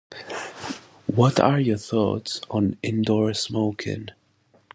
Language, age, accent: English, 19-29, United States English